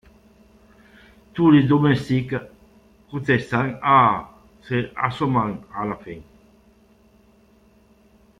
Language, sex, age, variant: French, male, 50-59, Français de métropole